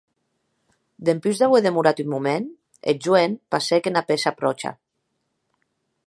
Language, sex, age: Occitan, female, 50-59